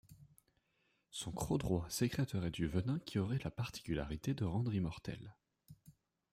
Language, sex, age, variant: French, male, 19-29, Français de métropole